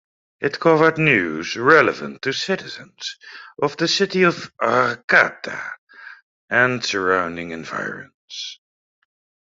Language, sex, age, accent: English, male, 30-39, England English